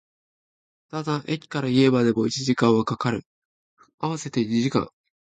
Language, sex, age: Japanese, male, 19-29